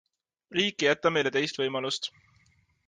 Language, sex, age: Estonian, male, 19-29